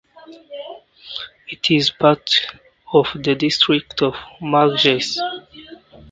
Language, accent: English, United States English